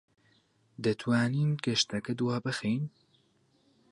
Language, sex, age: Central Kurdish, male, 19-29